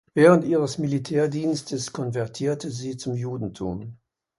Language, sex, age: German, male, 60-69